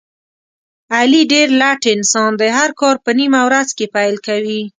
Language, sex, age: Pashto, female, 19-29